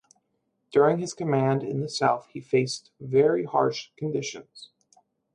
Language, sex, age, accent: English, male, 19-29, United States English